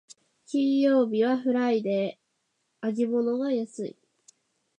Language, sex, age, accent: Japanese, female, 19-29, 標準語